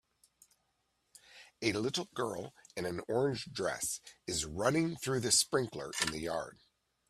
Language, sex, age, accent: English, male, 50-59, United States English